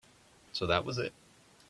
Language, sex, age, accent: English, male, 19-29, Canadian English